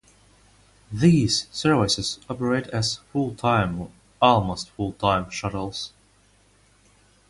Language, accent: English, Russian